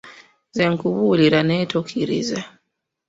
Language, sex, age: Ganda, female, 30-39